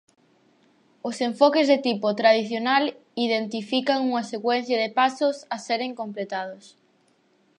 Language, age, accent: Galician, 40-49, Oriental (común en zona oriental)